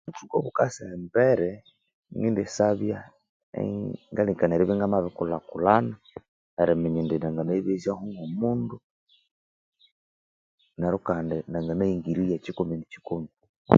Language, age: Konzo, 30-39